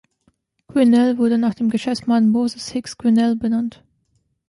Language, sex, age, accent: German, female, 19-29, Deutschland Deutsch